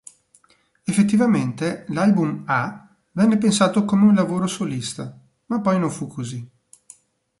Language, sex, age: Italian, male, 40-49